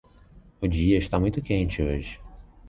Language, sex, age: Portuguese, male, 19-29